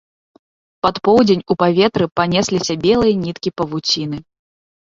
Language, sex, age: Belarusian, female, 30-39